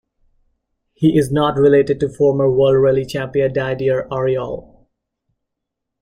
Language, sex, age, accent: English, male, 19-29, United States English